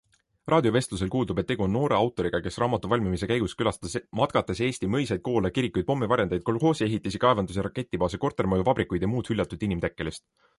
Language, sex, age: Estonian, male, 19-29